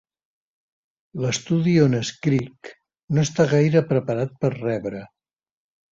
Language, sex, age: Catalan, male, 60-69